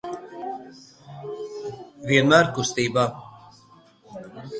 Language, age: Latvian, 60-69